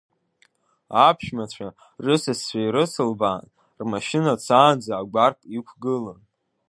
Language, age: Abkhazian, under 19